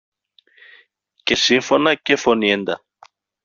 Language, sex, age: Greek, male, 40-49